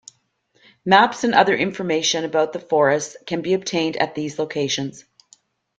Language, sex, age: English, female, 50-59